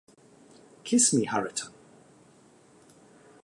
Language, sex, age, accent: English, male, 40-49, England English